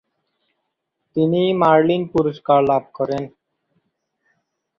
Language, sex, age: Bengali, male, 19-29